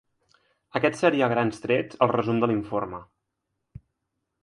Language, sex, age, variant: Catalan, male, 19-29, Central